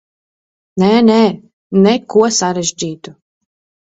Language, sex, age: Latvian, female, 30-39